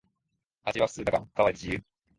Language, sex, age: Japanese, male, 19-29